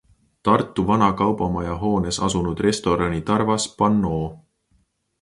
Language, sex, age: Estonian, male, 19-29